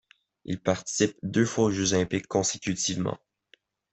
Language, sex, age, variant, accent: French, male, under 19, Français d'Amérique du Nord, Français du Canada